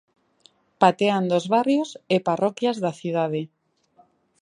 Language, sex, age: Galician, female, 40-49